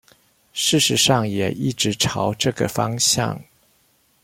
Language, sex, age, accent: Chinese, male, 40-49, 出生地：臺中市